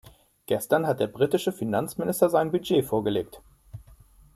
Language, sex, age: German, male, 50-59